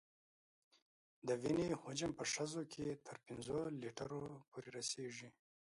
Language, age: Pashto, 19-29